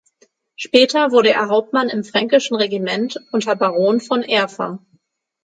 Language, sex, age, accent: German, female, 19-29, Deutschland Deutsch; Hochdeutsch